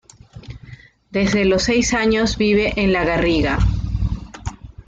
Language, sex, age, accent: Spanish, female, 40-49, Andino-Pacífico: Colombia, Perú, Ecuador, oeste de Bolivia y Venezuela andina